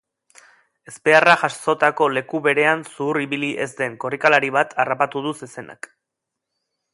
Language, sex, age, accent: Basque, male, 30-39, Erdialdekoa edo Nafarra (Gipuzkoa, Nafarroa)